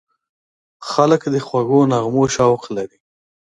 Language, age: Pashto, 30-39